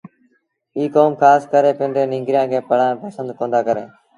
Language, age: Sindhi Bhil, 19-29